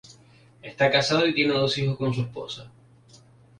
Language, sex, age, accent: Spanish, male, 19-29, España: Islas Canarias